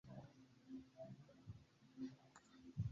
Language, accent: Esperanto, Internacia